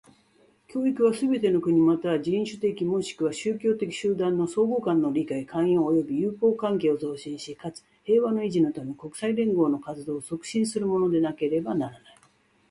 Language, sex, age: Japanese, female, 60-69